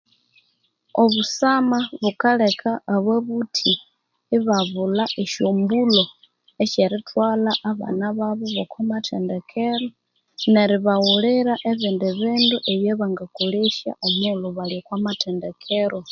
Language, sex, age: Konzo, female, 30-39